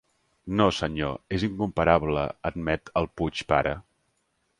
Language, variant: Catalan, Central